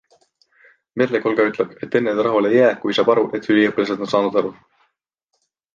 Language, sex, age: Estonian, male, 19-29